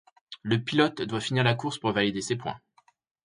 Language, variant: French, Français de métropole